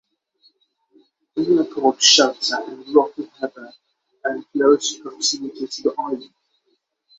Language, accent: English, United States English; England English